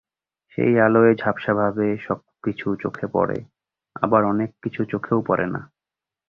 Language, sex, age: Bengali, male, 19-29